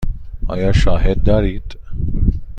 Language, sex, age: Persian, male, 30-39